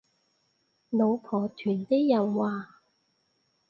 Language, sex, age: Cantonese, female, 30-39